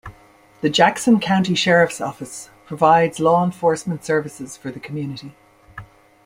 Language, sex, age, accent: English, female, 50-59, Irish English